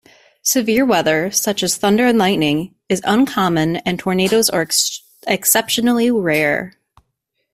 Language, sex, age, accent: English, female, 19-29, United States English